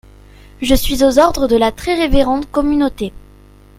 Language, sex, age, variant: French, female, under 19, Français de métropole